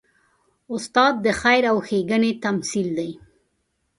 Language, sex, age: Pashto, female, 40-49